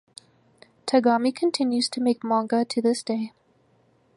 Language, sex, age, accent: English, female, 19-29, United States English